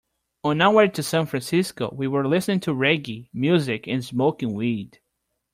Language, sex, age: English, male, 19-29